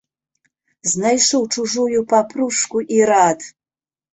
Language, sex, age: Belarusian, female, 50-59